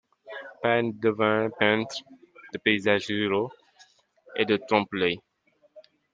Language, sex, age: French, male, 19-29